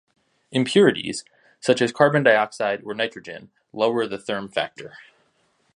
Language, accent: English, United States English